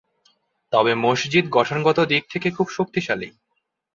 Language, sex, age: Bengali, male, 19-29